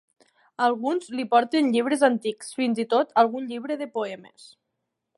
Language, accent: Catalan, Tortosí